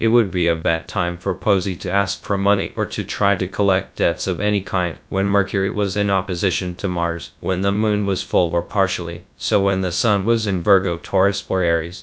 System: TTS, GradTTS